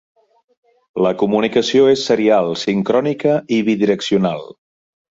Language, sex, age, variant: Catalan, male, 30-39, Central